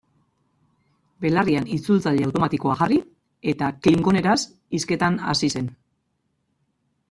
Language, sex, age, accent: Basque, female, 40-49, Mendebalekoa (Araba, Bizkaia, Gipuzkoako mendebaleko herri batzuk)